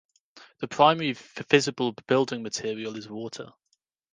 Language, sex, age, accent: English, male, 19-29, England English